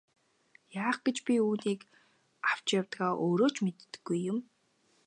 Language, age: Mongolian, 19-29